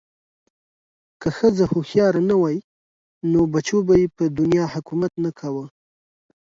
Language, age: Pashto, 30-39